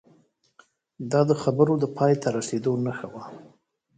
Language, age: Pashto, 40-49